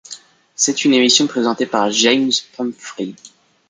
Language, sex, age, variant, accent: French, male, 19-29, Français des départements et régions d'outre-mer, Français de Guadeloupe